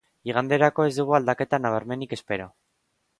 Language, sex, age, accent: Basque, male, 19-29, Erdialdekoa edo Nafarra (Gipuzkoa, Nafarroa)